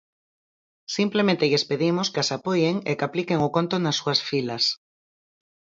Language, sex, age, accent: Galician, female, 40-49, Oriental (común en zona oriental)